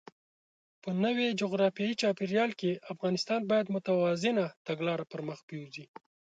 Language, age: Pashto, 19-29